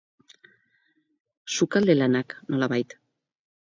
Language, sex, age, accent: Basque, female, 60-69, Mendebalekoa (Araba, Bizkaia, Gipuzkoako mendebaleko herri batzuk)